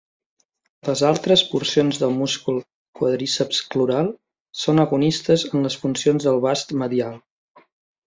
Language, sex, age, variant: Catalan, male, 40-49, Septentrional